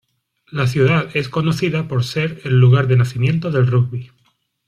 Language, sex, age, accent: Spanish, male, 40-49, España: Sur peninsular (Andalucia, Extremadura, Murcia)